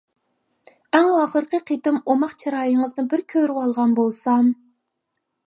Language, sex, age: Uyghur, female, 30-39